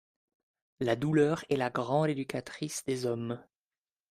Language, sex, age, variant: French, male, 19-29, Français de métropole